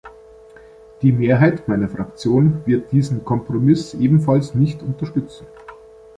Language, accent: German, Deutschland Deutsch